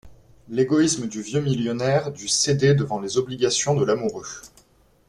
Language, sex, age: French, male, 30-39